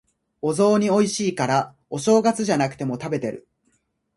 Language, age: Japanese, 19-29